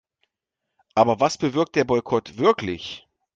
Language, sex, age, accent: German, male, 40-49, Deutschland Deutsch